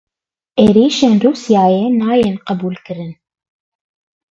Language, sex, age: Kurdish, female, 19-29